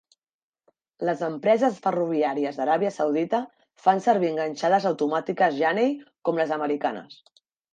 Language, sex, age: Catalan, female, 30-39